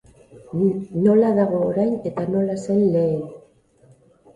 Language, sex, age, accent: Basque, female, 50-59, Erdialdekoa edo Nafarra (Gipuzkoa, Nafarroa)